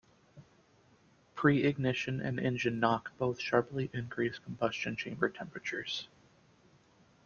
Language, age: English, 19-29